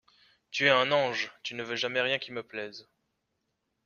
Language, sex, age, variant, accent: French, male, 19-29, Français d'Europe, Français de Suisse